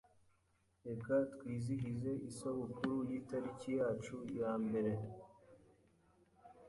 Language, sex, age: Kinyarwanda, male, 19-29